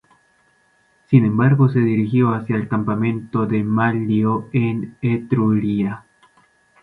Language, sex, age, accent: Spanish, male, 19-29, México